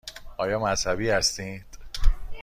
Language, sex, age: Persian, male, 30-39